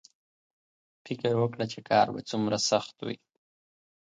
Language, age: Pashto, 19-29